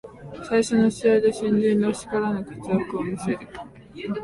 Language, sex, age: Japanese, female, 19-29